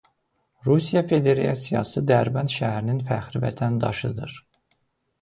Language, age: Azerbaijani, 30-39